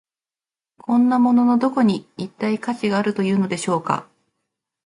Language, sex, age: Japanese, female, 30-39